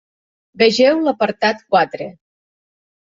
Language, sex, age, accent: Catalan, female, 50-59, valencià